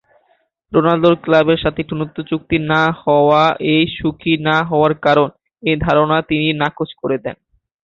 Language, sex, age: Bengali, male, under 19